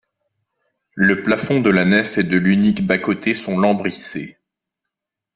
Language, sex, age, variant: French, male, 30-39, Français de métropole